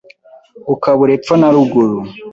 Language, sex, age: Kinyarwanda, male, 19-29